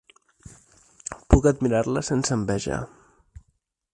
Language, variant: Catalan, Central